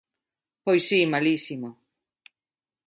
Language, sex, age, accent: Galician, female, 50-59, Neofalante